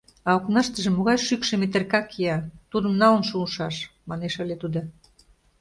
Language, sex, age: Mari, female, 50-59